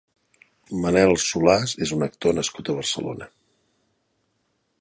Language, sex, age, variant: Catalan, male, 50-59, Central